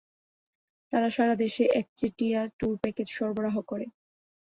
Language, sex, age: Bengali, female, 19-29